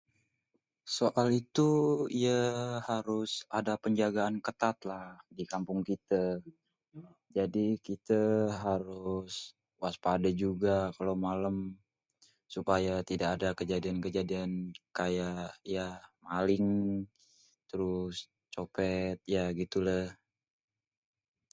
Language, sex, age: Betawi, male, 19-29